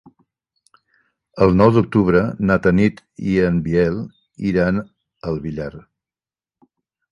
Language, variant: Catalan, Central